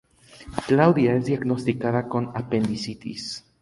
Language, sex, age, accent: Spanish, male, 19-29, México